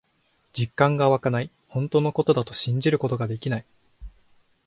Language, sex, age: Japanese, male, under 19